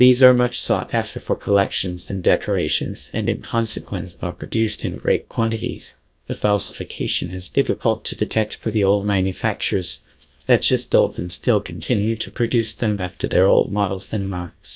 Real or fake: fake